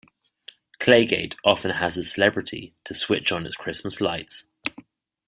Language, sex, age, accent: English, male, 30-39, England English